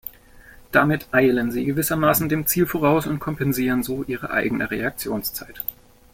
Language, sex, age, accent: German, male, 19-29, Deutschland Deutsch